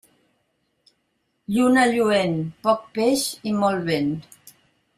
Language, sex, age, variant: Catalan, female, 60-69, Central